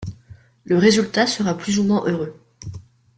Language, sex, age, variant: French, female, 19-29, Français de métropole